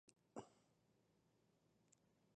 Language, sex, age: Japanese, male, 19-29